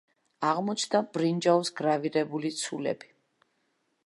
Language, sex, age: Georgian, female, 40-49